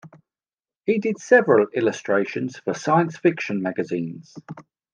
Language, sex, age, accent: English, male, 40-49, England English